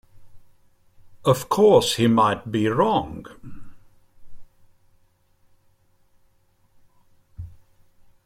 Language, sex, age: English, male, 70-79